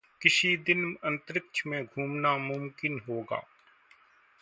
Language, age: Hindi, 40-49